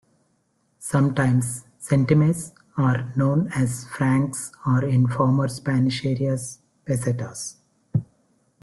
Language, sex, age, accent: English, male, 50-59, India and South Asia (India, Pakistan, Sri Lanka)